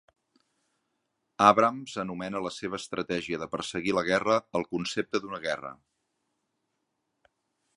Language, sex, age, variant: Catalan, male, 50-59, Central